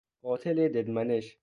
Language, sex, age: Persian, male, under 19